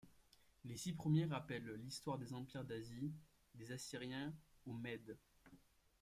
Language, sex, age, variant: French, male, 19-29, Français de métropole